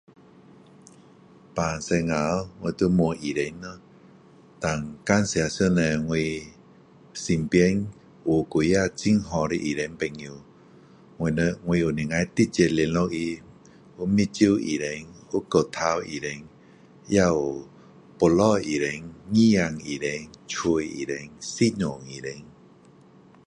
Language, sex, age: Min Dong Chinese, male, 50-59